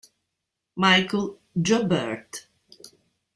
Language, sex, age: Italian, female, 50-59